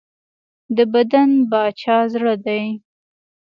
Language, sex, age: Pashto, female, 19-29